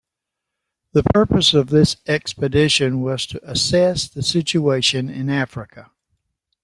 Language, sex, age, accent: English, male, 90+, United States English